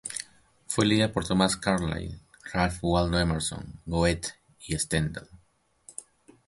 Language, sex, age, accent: Spanish, male, 30-39, Peru